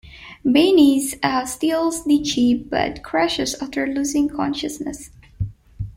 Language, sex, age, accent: English, female, 19-29, United States English